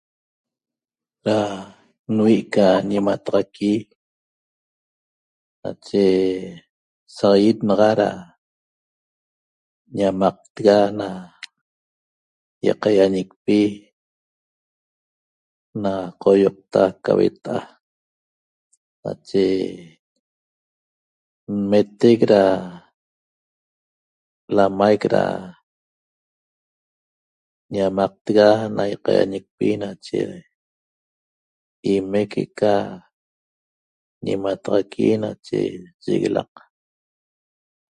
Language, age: Toba, 50-59